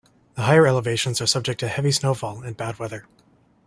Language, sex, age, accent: English, male, 19-29, Canadian English